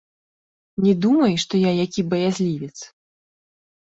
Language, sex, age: Belarusian, female, 30-39